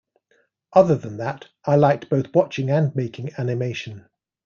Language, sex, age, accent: English, male, 50-59, England English